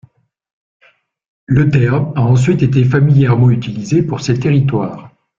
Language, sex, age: French, male, 60-69